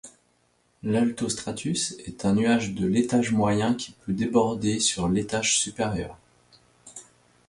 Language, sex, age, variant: French, male, 40-49, Français de métropole